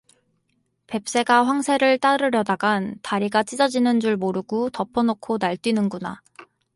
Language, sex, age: Korean, female, 19-29